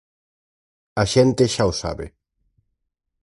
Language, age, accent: Galician, 30-39, Oriental (común en zona oriental)